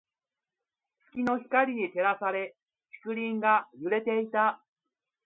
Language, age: Japanese, 30-39